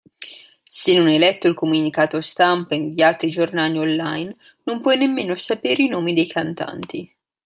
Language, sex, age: Italian, female, 19-29